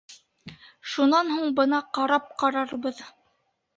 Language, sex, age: Bashkir, female, 19-29